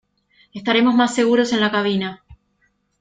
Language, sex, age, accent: Spanish, female, 40-49, Rioplatense: Argentina, Uruguay, este de Bolivia, Paraguay